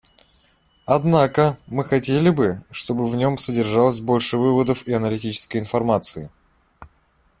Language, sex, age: Russian, male, 40-49